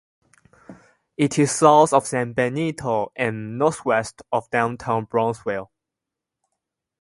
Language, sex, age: English, male, under 19